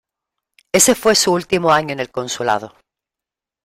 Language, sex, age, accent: Spanish, female, 50-59, España: Sur peninsular (Andalucia, Extremadura, Murcia)